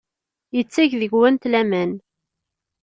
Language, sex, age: Kabyle, female, 19-29